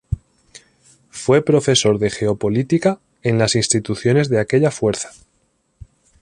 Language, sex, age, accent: Spanish, male, 30-39, España: Norte peninsular (Asturias, Castilla y León, Cantabria, País Vasco, Navarra, Aragón, La Rioja, Guadalajara, Cuenca)